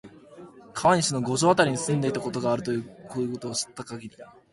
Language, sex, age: Japanese, male, under 19